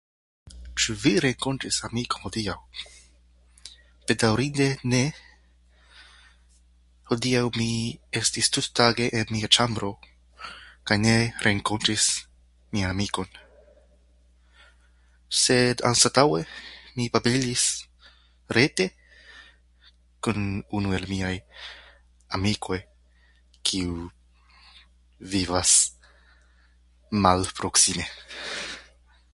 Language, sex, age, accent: Esperanto, male, 19-29, Internacia